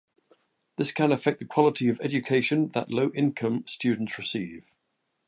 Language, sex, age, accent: English, male, 60-69, England English